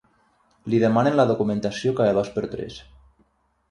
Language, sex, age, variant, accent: Catalan, male, 30-39, Nord-Occidental, nord-occidental; Lleidatà